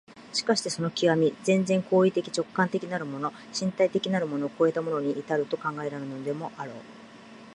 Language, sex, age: Japanese, female, 50-59